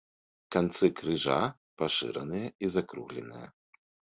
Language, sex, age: Belarusian, male, 30-39